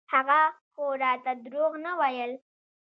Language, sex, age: Pashto, female, under 19